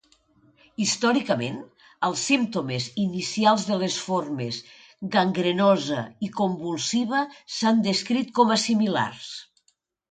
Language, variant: Catalan, Nord-Occidental